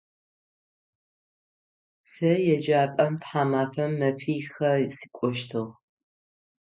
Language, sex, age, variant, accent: Adyghe, female, 50-59, Адыгабзэ (Кирил, пстэумэ зэдыряе), Кıэмгуй (Çemguy)